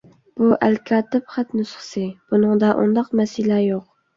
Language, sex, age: Uyghur, female, 19-29